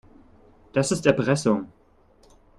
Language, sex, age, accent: German, male, 19-29, Deutschland Deutsch